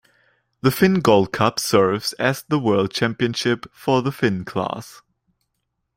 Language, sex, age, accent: English, male, 19-29, United States English